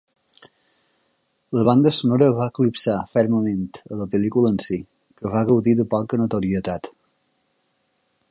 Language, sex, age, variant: Catalan, male, 19-29, Balear